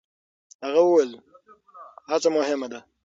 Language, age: Pashto, under 19